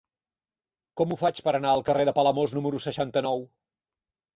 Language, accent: Catalan, nord-oriental